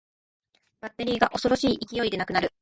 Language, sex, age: Japanese, female, 19-29